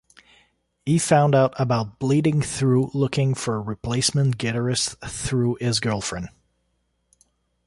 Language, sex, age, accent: English, male, 30-39, Canadian English